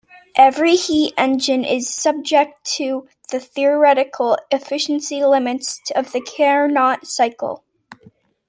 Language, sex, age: English, female, under 19